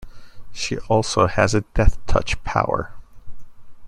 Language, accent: English, United States English